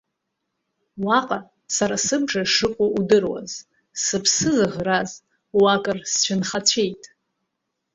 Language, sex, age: Abkhazian, female, 30-39